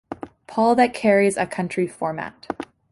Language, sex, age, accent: English, female, 19-29, Canadian English